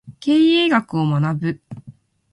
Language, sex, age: Japanese, female, 30-39